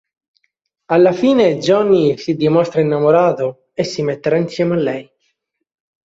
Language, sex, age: Italian, male, 19-29